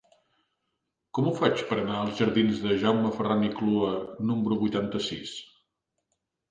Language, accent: Catalan, central; septentrional